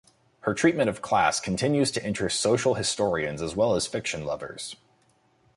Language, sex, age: English, male, 19-29